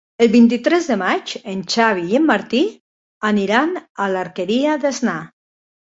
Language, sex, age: Catalan, female, 40-49